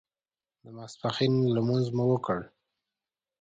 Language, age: Pashto, 19-29